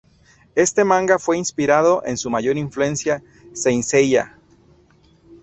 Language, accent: Spanish, México